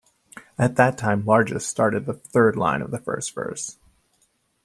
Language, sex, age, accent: English, male, 30-39, United States English